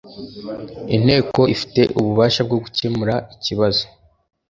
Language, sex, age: Kinyarwanda, male, under 19